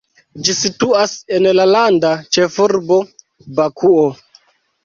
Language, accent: Esperanto, Internacia